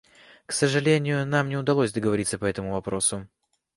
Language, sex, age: Russian, male, 19-29